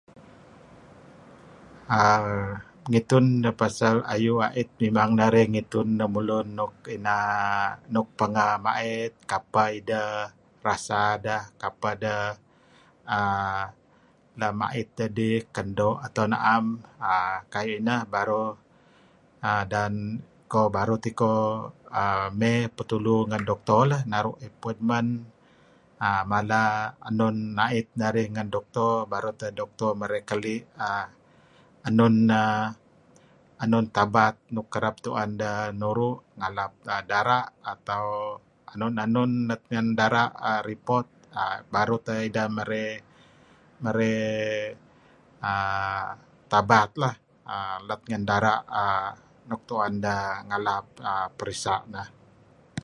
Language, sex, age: Kelabit, male, 60-69